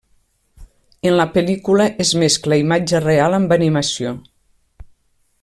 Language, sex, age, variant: Catalan, female, 50-59, Nord-Occidental